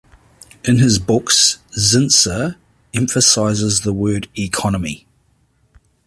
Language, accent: English, New Zealand English